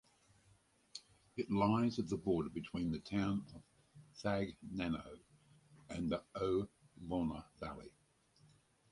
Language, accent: English, Australian English